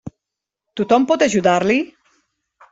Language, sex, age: Catalan, female, 60-69